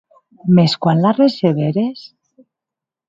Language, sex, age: Occitan, female, 40-49